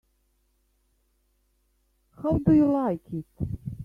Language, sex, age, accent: English, female, 50-59, Australian English